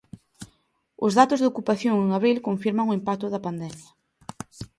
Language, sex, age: Galician, female, 19-29